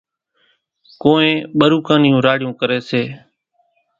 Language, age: Kachi Koli, 19-29